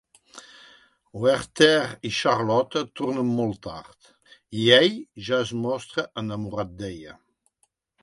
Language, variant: Catalan, Septentrional